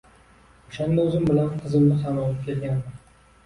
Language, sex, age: Uzbek, male, 19-29